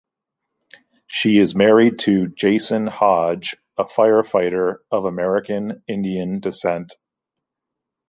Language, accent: English, United States English